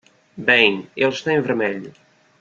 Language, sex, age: Portuguese, male, 30-39